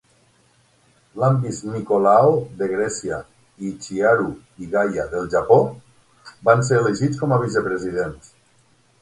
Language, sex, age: Catalan, male, 50-59